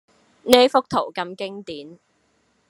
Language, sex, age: Cantonese, female, 19-29